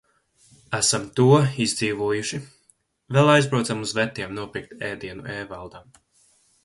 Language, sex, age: Latvian, male, under 19